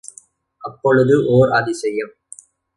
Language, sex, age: Tamil, male, 19-29